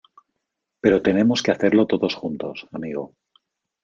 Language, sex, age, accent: Spanish, male, 30-39, España: Centro-Sur peninsular (Madrid, Toledo, Castilla-La Mancha)